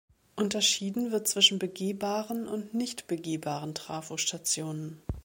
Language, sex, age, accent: German, female, 40-49, Deutschland Deutsch